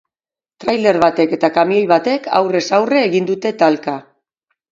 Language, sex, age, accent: Basque, female, 40-49, Mendebalekoa (Araba, Bizkaia, Gipuzkoako mendebaleko herri batzuk)